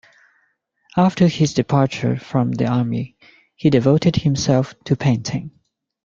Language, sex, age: English, male, 30-39